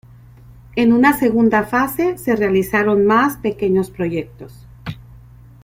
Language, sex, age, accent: Spanish, female, 50-59, México